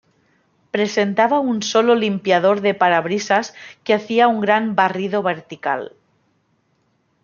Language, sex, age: Spanish, female, 19-29